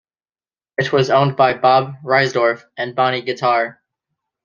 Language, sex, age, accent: English, male, 19-29, United States English